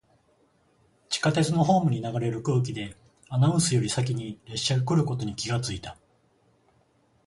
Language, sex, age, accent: Japanese, male, 40-49, 関西